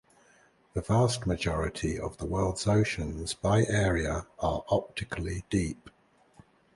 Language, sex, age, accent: English, male, 60-69, England English